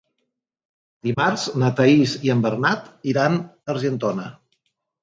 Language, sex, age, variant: Catalan, male, 50-59, Central